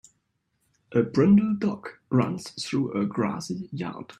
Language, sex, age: English, male, 19-29